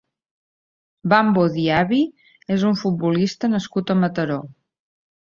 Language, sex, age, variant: Catalan, female, 50-59, Central